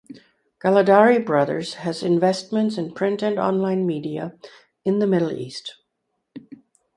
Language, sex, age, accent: English, female, 60-69, Canadian English